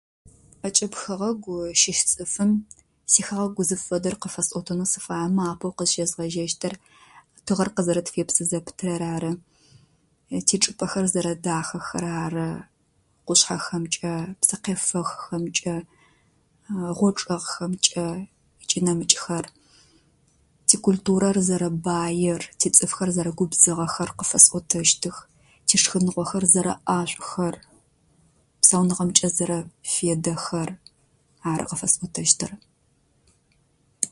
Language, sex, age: Adyghe, female, 30-39